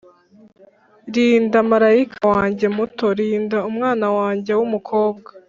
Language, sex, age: Kinyarwanda, female, under 19